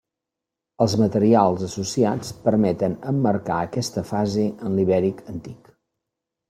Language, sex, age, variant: Catalan, male, 50-59, Central